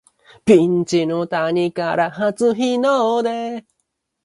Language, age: English, 19-29